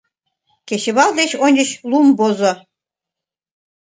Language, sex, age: Mari, female, 19-29